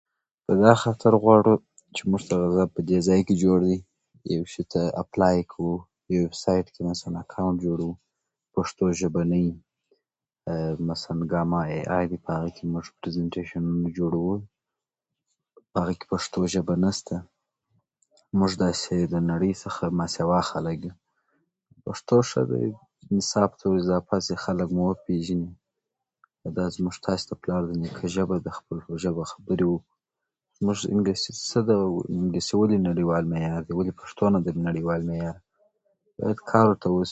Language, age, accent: Pashto, 19-29, معیاري پښتو